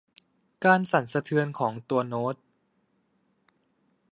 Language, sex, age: Thai, male, 19-29